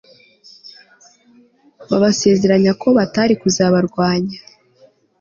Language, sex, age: Kinyarwanda, female, 19-29